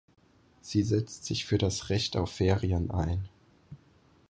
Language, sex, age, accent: German, male, 19-29, Deutschland Deutsch